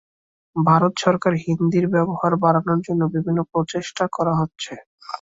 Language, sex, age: Bengali, male, under 19